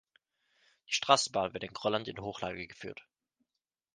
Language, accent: German, Österreichisches Deutsch